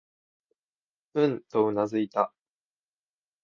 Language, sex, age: Japanese, male, under 19